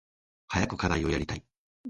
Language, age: Japanese, 40-49